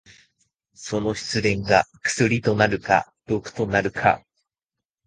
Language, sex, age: Japanese, male, 19-29